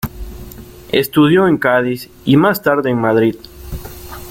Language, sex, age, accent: Spanish, male, 19-29, México